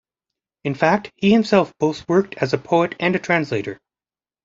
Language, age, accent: English, 30-39, Canadian English